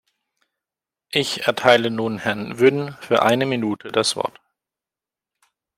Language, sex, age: German, male, 30-39